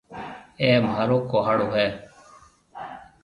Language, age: Marwari (Pakistan), 30-39